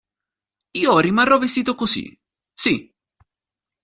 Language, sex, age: Italian, male, 19-29